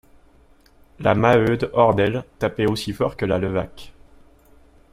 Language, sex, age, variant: French, male, 30-39, Français de métropole